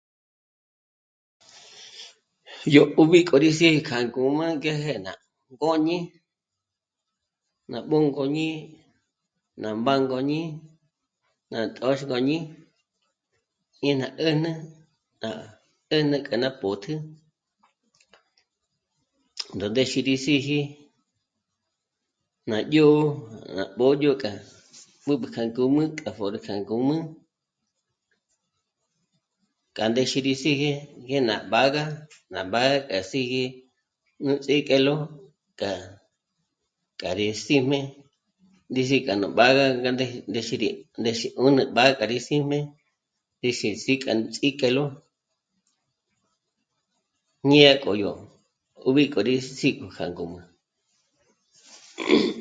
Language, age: Michoacán Mazahua, 19-29